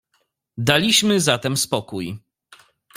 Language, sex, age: Polish, male, 30-39